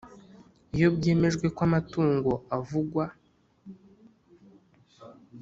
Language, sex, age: Kinyarwanda, male, under 19